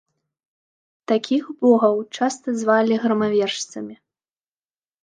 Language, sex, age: Belarusian, female, 19-29